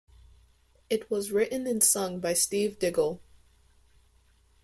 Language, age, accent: English, under 19, United States English